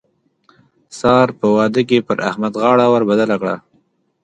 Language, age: Pashto, 30-39